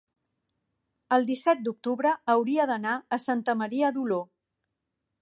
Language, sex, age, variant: Catalan, female, 40-49, Central